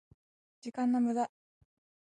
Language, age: Japanese, 19-29